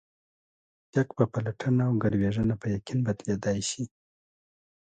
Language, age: Pashto, 30-39